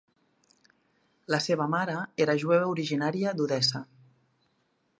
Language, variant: Catalan, Central